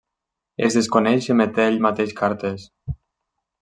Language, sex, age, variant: Catalan, male, 19-29, Nord-Occidental